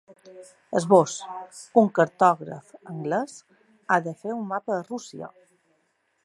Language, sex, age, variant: Catalan, female, 40-49, Balear